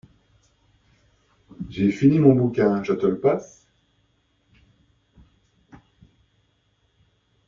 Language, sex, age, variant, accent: French, male, 50-59, Français d'Europe, Français de Belgique